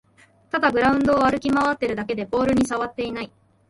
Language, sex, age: Japanese, female, 19-29